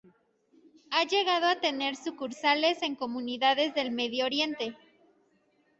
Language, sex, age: Spanish, female, 19-29